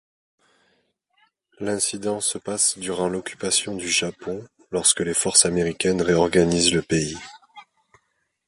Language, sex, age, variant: French, male, 30-39, Français de métropole